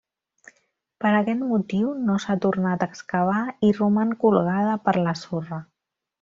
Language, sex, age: Catalan, female, 40-49